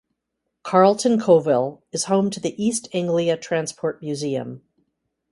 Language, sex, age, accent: English, female, 60-69, United States English